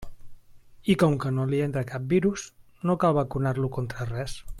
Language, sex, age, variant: Catalan, male, 40-49, Central